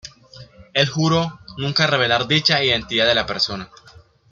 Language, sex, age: Spanish, male, under 19